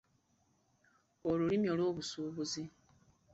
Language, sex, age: Ganda, female, 40-49